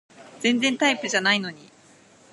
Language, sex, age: Japanese, female, 19-29